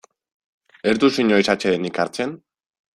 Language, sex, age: Basque, male, 19-29